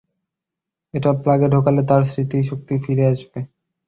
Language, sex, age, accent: Bengali, male, under 19, শুদ্ধ